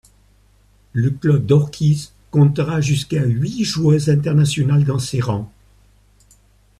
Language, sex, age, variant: French, male, 70-79, Français de métropole